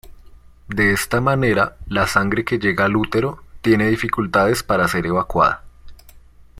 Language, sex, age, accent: Spanish, male, 19-29, Andino-Pacífico: Colombia, Perú, Ecuador, oeste de Bolivia y Venezuela andina